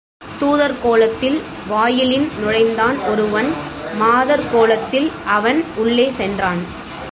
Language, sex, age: Tamil, female, 19-29